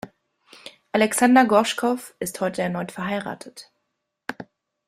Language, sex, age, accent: German, female, 19-29, Deutschland Deutsch